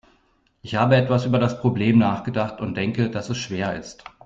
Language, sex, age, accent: German, male, 30-39, Deutschland Deutsch